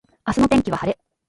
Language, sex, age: Japanese, female, 40-49